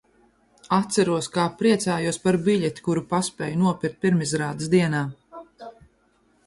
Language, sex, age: Latvian, female, 30-39